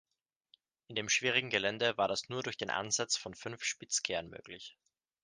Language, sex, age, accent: German, male, 19-29, Österreichisches Deutsch